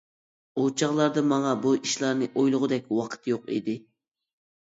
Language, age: Uyghur, 19-29